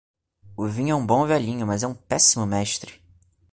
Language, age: Portuguese, under 19